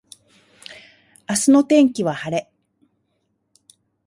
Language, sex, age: Japanese, female, 50-59